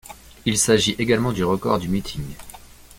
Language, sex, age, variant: French, male, 19-29, Français de métropole